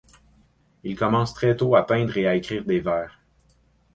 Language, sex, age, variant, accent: French, male, 30-39, Français d'Amérique du Nord, Français du Canada